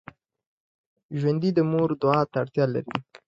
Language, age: Pashto, 19-29